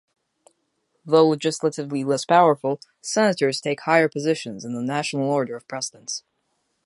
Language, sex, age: English, male, under 19